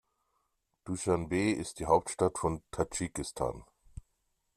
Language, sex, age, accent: German, male, 40-49, Deutschland Deutsch